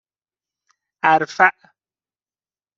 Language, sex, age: Persian, male, 30-39